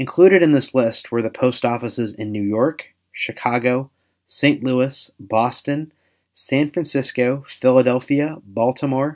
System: none